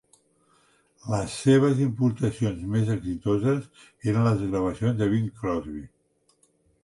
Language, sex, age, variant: Catalan, male, 60-69, Central